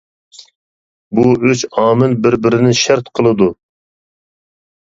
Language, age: Uyghur, 40-49